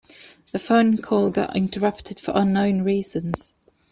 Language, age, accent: English, 19-29, England English